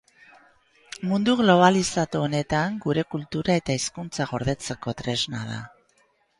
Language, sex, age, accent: Basque, female, 50-59, Erdialdekoa edo Nafarra (Gipuzkoa, Nafarroa)